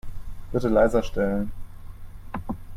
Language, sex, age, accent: German, male, 19-29, Deutschland Deutsch